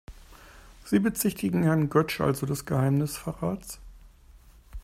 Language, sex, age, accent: German, male, 50-59, Deutschland Deutsch